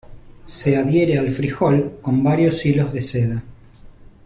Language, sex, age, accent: Spanish, male, 40-49, Rioplatense: Argentina, Uruguay, este de Bolivia, Paraguay